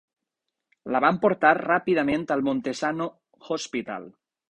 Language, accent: Catalan, valencià